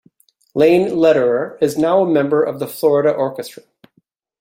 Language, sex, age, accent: English, male, 40-49, United States English